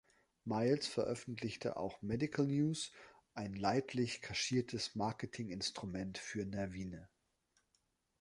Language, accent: German, Deutschland Deutsch